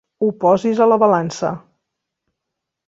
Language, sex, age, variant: Catalan, female, 40-49, Central